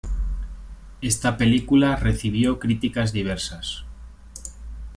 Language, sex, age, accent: Spanish, male, 30-39, España: Norte peninsular (Asturias, Castilla y León, Cantabria, País Vasco, Navarra, Aragón, La Rioja, Guadalajara, Cuenca)